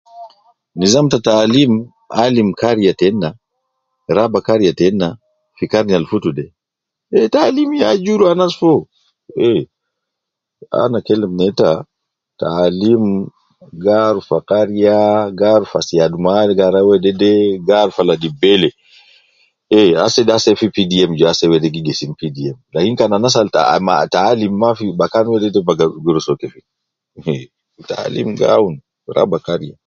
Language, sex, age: Nubi, male, 50-59